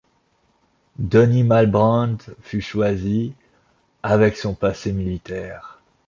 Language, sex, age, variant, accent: French, male, 30-39, Français d'Europe, Français de Suisse